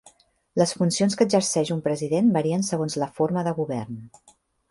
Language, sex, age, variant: Catalan, female, 40-49, Central